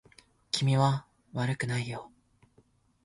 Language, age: Japanese, 19-29